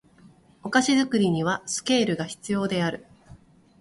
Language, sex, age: Japanese, female, 30-39